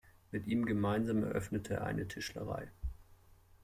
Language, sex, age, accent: German, male, 30-39, Deutschland Deutsch